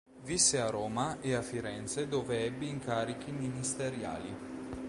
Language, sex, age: Italian, male, 30-39